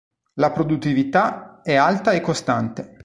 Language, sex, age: Italian, male, 40-49